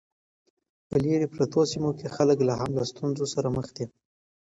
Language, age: Pashto, 19-29